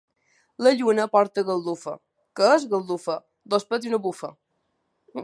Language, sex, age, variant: Catalan, female, under 19, Balear